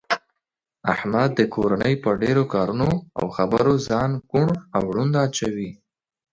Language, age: Pashto, 19-29